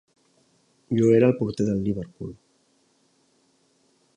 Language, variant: Catalan, Central